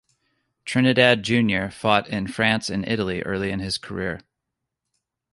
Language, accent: English, United States English